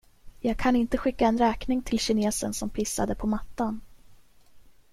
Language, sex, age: Swedish, female, 19-29